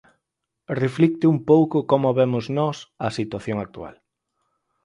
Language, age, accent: Galician, 19-29, Normativo (estándar)